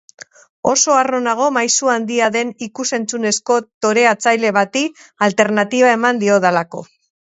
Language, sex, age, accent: Basque, female, 40-49, Mendebalekoa (Araba, Bizkaia, Gipuzkoako mendebaleko herri batzuk)